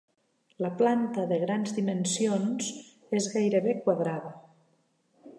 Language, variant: Catalan, Nord-Occidental